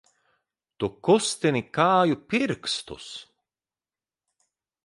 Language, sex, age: Latvian, male, 30-39